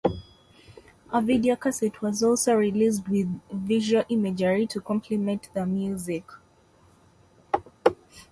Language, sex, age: English, female, 19-29